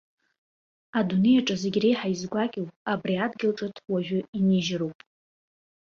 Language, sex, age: Abkhazian, female, under 19